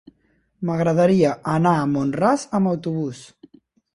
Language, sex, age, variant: Catalan, male, under 19, Central